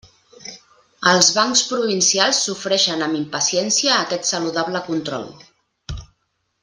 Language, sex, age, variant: Catalan, female, 30-39, Central